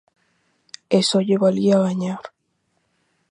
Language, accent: Galician, Normativo (estándar)